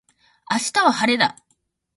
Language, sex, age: Japanese, female, 40-49